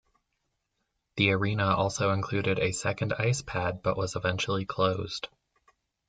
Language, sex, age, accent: English, male, 19-29, United States English